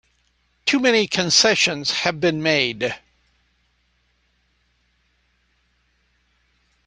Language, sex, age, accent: English, male, 70-79, United States English